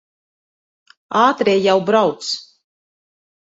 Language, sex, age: Latvian, female, 40-49